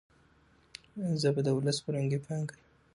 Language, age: Pashto, 19-29